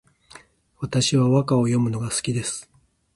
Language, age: Japanese, 50-59